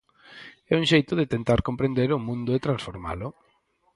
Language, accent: Galician, Normativo (estándar)